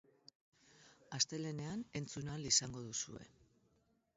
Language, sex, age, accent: Basque, female, 60-69, Mendebalekoa (Araba, Bizkaia, Gipuzkoako mendebaleko herri batzuk)